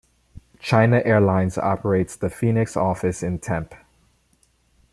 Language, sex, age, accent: English, male, 30-39, United States English